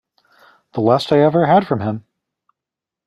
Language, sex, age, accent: English, male, 40-49, United States English